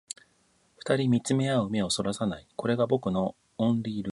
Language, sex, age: Japanese, male, 40-49